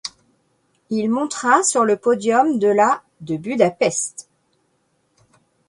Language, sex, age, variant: French, female, 50-59, Français de métropole